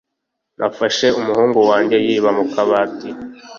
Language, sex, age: Kinyarwanda, male, 19-29